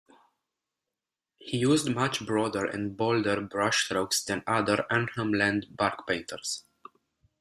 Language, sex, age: English, male, under 19